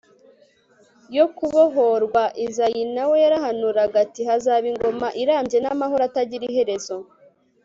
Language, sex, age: Kinyarwanda, female, 19-29